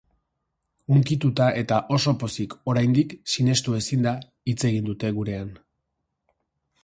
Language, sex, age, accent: Basque, male, 30-39, Mendebalekoa (Araba, Bizkaia, Gipuzkoako mendebaleko herri batzuk)